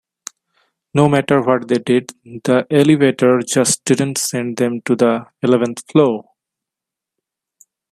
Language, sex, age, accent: English, male, 19-29, India and South Asia (India, Pakistan, Sri Lanka)